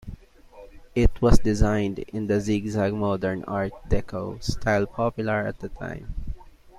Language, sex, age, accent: English, male, 19-29, Filipino